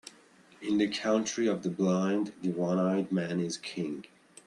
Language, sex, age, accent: English, male, 30-39, United States English